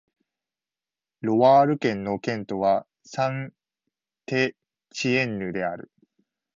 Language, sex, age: Japanese, male, 19-29